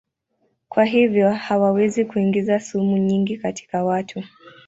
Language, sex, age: Swahili, female, 19-29